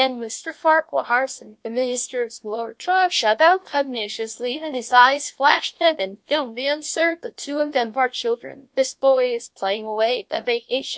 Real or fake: fake